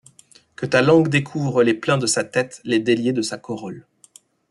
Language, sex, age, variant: French, male, 30-39, Français de métropole